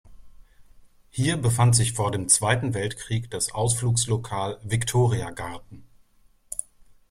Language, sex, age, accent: German, male, 30-39, Deutschland Deutsch